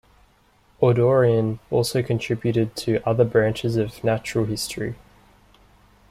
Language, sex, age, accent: English, male, 19-29, Australian English